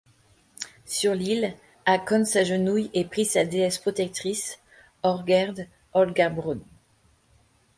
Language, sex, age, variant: French, female, 30-39, Français de métropole